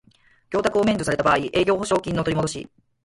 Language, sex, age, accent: Japanese, female, 40-49, 関西弁